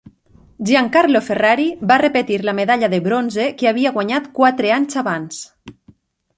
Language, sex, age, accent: Catalan, female, 30-39, valencià